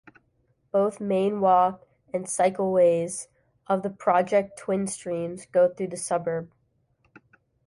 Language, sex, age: English, female, 19-29